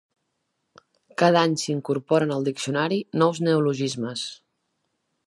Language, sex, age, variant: Catalan, female, 40-49, Central